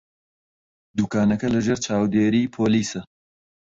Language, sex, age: Central Kurdish, male, 19-29